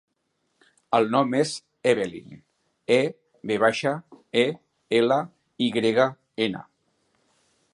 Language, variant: Catalan, Central